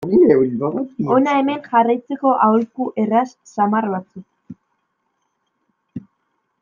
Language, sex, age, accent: Basque, female, 19-29, Mendebalekoa (Araba, Bizkaia, Gipuzkoako mendebaleko herri batzuk)